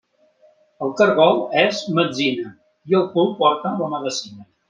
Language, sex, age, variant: Catalan, male, 60-69, Central